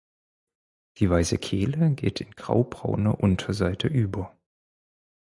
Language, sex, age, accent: German, male, 30-39, Deutschland Deutsch